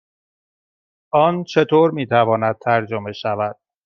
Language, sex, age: Persian, male, 40-49